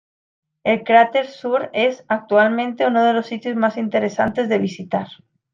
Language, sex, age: Spanish, female, 19-29